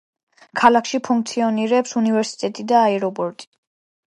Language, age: Georgian, under 19